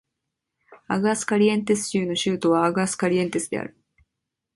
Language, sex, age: Japanese, female, 19-29